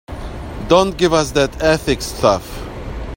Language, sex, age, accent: English, male, 40-49, United States English